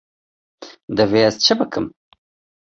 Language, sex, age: Kurdish, male, 40-49